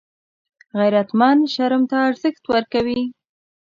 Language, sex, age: Pashto, female, under 19